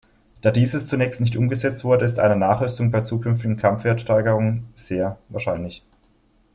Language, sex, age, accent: German, male, 19-29, Deutschland Deutsch